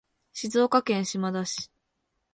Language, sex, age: Japanese, female, under 19